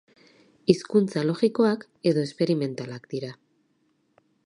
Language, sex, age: Basque, female, 40-49